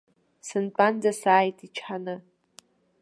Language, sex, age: Abkhazian, female, under 19